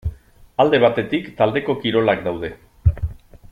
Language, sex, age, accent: Basque, male, 50-59, Mendebalekoa (Araba, Bizkaia, Gipuzkoako mendebaleko herri batzuk)